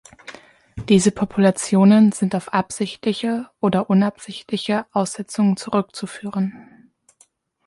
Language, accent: German, Deutschland Deutsch